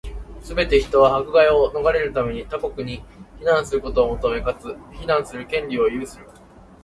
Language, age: Japanese, 19-29